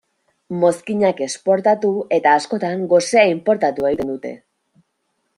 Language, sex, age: Basque, female, 30-39